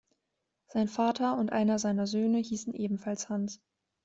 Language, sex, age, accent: German, female, 19-29, Deutschland Deutsch